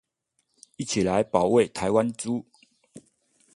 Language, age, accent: Chinese, 30-39, 出生地：宜蘭縣